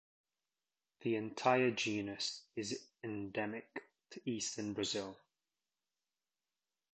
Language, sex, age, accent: English, male, 30-39, England English